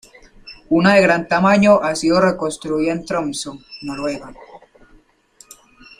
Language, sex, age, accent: Spanish, male, under 19, Andino-Pacífico: Colombia, Perú, Ecuador, oeste de Bolivia y Venezuela andina